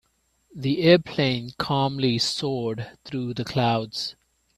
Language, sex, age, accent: English, male, 40-49, Hong Kong English